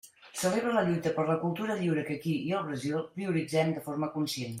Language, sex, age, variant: Catalan, female, 50-59, Central